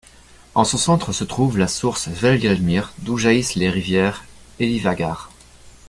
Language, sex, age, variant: French, male, 19-29, Français de métropole